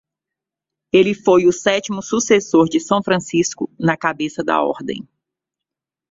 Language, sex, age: Portuguese, female, 40-49